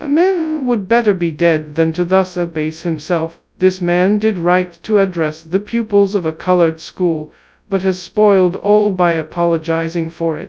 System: TTS, FastPitch